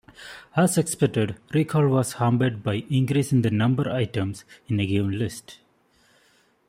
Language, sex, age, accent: English, male, 19-29, India and South Asia (India, Pakistan, Sri Lanka)